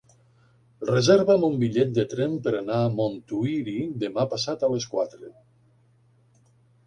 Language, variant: Catalan, Nord-Occidental